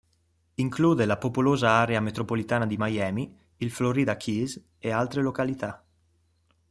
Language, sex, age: Italian, male, 19-29